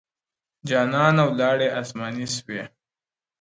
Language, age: Pashto, under 19